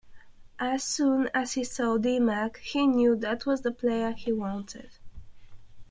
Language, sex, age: English, female, 19-29